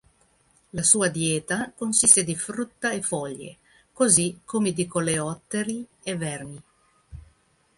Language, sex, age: Italian, female, 50-59